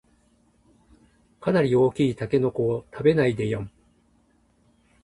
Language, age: Japanese, 50-59